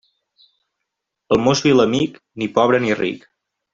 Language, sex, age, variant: Catalan, male, 19-29, Central